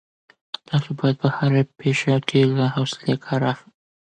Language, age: Pashto, under 19